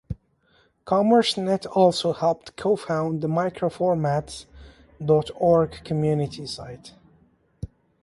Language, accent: English, United States English